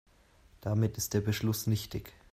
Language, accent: German, Deutschland Deutsch